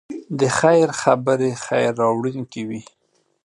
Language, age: Pashto, 40-49